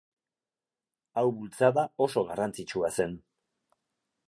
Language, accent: Basque, Erdialdekoa edo Nafarra (Gipuzkoa, Nafarroa)